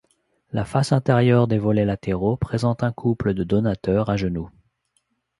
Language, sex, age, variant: French, male, 40-49, Français de métropole